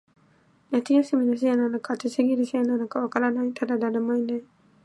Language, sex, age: Japanese, female, under 19